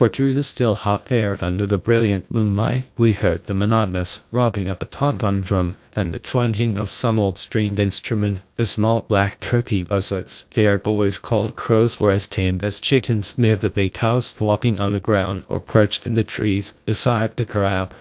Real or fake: fake